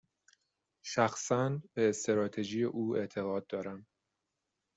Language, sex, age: Persian, male, 30-39